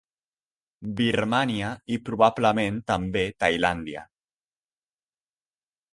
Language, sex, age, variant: Catalan, male, under 19, Central